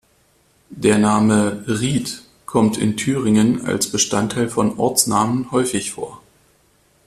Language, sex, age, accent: German, male, 30-39, Deutschland Deutsch